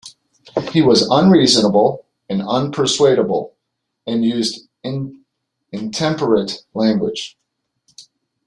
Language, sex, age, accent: English, male, 40-49, United States English